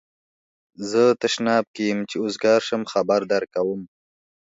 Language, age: Pashto, 19-29